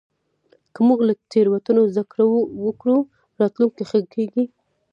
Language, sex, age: Pashto, female, 19-29